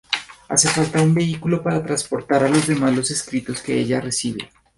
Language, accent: Spanish, Andino-Pacífico: Colombia, Perú, Ecuador, oeste de Bolivia y Venezuela andina